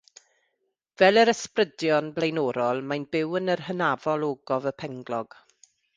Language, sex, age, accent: Welsh, female, 40-49, Y Deyrnas Unedig Cymraeg